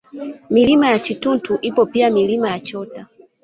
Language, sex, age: Swahili, female, 19-29